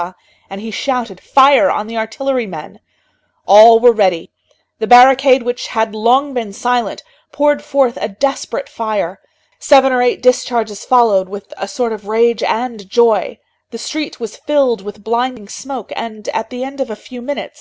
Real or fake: real